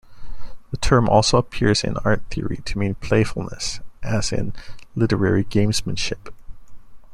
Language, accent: English, United States English